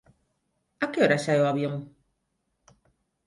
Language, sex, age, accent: Galician, female, 50-59, Neofalante